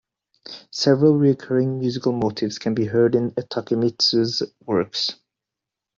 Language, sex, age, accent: English, male, 19-29, United States English